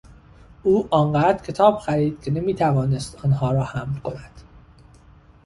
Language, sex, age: Persian, male, 30-39